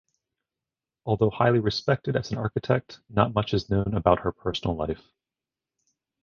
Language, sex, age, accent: English, male, 30-39, United States English